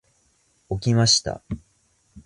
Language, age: Japanese, 19-29